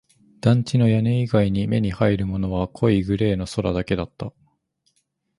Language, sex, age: Japanese, male, 19-29